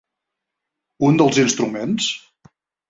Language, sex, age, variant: Catalan, male, 50-59, Nord-Occidental